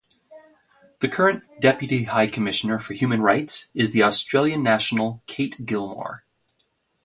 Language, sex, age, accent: English, male, 40-49, United States English